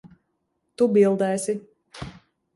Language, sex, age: Latvian, female, 19-29